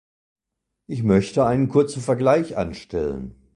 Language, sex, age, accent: German, male, 60-69, Deutschland Deutsch